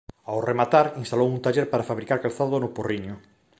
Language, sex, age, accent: Galician, male, 30-39, Normativo (estándar)